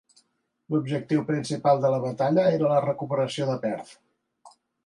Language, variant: Catalan, Central